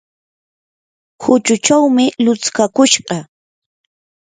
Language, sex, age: Yanahuanca Pasco Quechua, female, 19-29